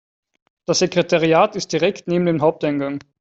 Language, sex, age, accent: German, male, 19-29, Österreichisches Deutsch